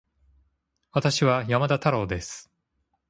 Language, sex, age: Japanese, male, 30-39